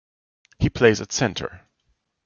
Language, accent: English, England English